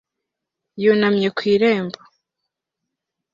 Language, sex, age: Kinyarwanda, female, 19-29